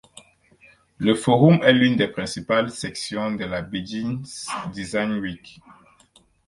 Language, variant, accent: French, Français d'Afrique subsaharienne et des îles africaines, Français du Cameroun